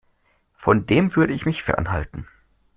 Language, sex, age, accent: German, male, 19-29, Deutschland Deutsch